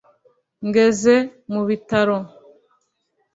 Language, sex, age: Kinyarwanda, female, 19-29